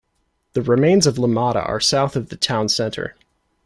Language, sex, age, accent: English, male, 19-29, United States English